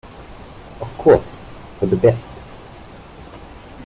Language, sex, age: English, male, 19-29